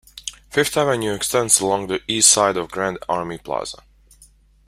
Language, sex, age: English, male, 19-29